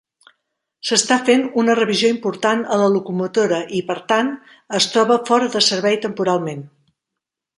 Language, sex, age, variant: Catalan, female, 40-49, Central